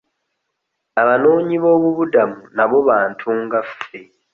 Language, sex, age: Ganda, male, 30-39